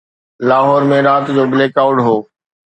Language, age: Sindhi, 40-49